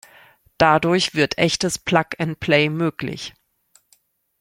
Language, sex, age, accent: German, female, 40-49, Deutschland Deutsch